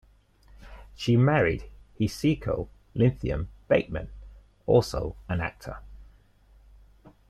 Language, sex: English, male